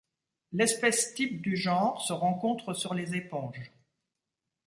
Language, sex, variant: French, female, Français de métropole